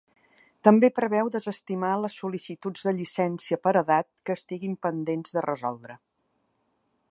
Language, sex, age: Catalan, female, 60-69